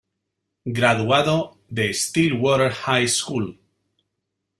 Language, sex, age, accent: Spanish, male, 40-49, España: Norte peninsular (Asturias, Castilla y León, Cantabria, País Vasco, Navarra, Aragón, La Rioja, Guadalajara, Cuenca)